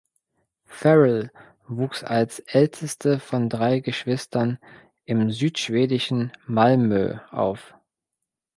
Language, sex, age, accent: German, male, 30-39, Deutschland Deutsch